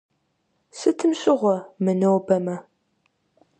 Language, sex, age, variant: Kabardian, female, 19-29, Адыгэбзэ (Къэбэрдей, Кирил, псоми зэдай)